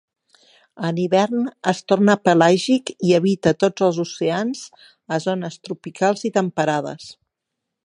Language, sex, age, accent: Catalan, female, 50-59, central; septentrional